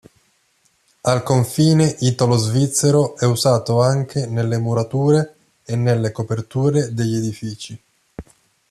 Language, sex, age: Italian, male, 19-29